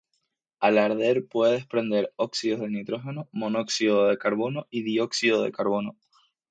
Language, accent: Spanish, España: Islas Canarias